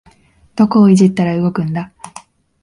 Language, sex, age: Japanese, female, 19-29